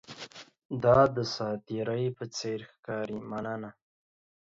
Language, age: Pashto, 19-29